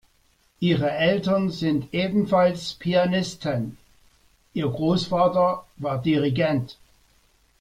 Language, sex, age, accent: German, male, 60-69, Deutschland Deutsch